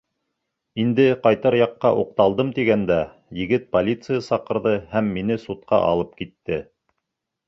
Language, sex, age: Bashkir, male, 30-39